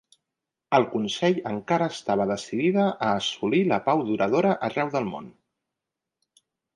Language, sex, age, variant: Catalan, female, 30-39, Central